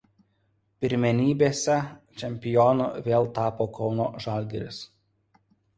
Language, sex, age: Lithuanian, male, 19-29